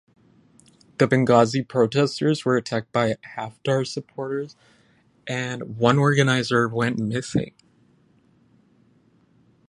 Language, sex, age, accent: English, male, 19-29, United States English